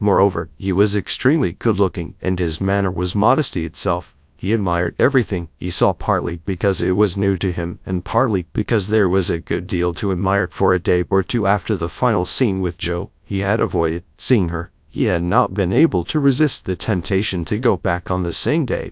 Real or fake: fake